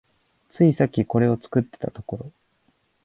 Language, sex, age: Japanese, male, 19-29